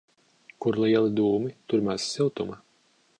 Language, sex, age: Latvian, male, 40-49